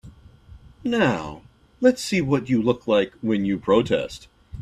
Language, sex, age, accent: English, male, 40-49, United States English